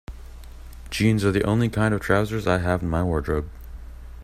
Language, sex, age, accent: English, male, 19-29, Canadian English